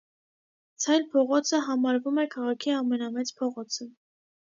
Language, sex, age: Armenian, female, 19-29